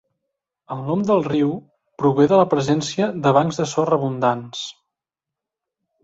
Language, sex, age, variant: Catalan, male, 19-29, Central